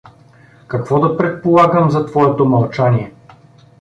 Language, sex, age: Bulgarian, male, 40-49